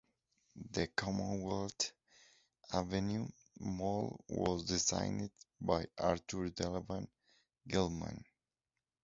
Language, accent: English, United States English